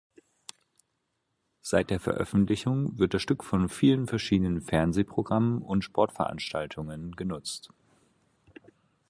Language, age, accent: German, 19-29, Deutschland Deutsch